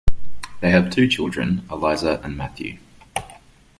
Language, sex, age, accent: English, male, 19-29, Australian English